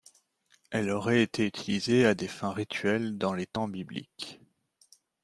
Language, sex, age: French, male, 30-39